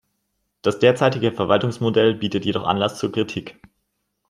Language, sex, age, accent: German, male, 19-29, Deutschland Deutsch